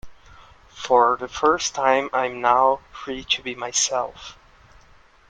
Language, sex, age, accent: English, male, 19-29, United States English